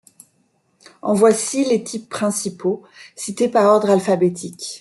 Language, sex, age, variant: French, female, 50-59, Français de métropole